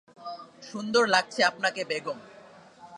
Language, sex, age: Bengali, male, 19-29